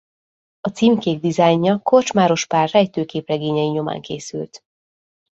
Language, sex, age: Hungarian, female, 30-39